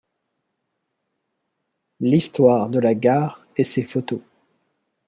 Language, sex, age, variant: French, male, 30-39, Français de métropole